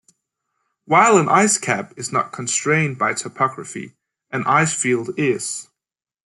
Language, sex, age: English, male, 19-29